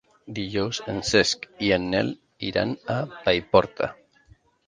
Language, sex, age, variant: Catalan, male, 40-49, Central